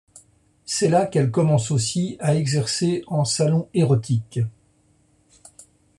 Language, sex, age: French, male, 60-69